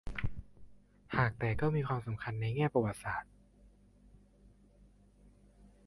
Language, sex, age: Thai, male, under 19